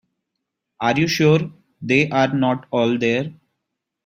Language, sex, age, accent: English, male, 19-29, India and South Asia (India, Pakistan, Sri Lanka)